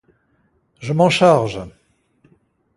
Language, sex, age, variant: French, male, 60-69, Français de métropole